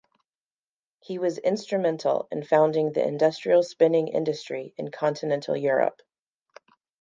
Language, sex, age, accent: English, female, 30-39, United States English